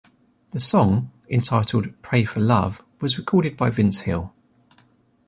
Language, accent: English, England English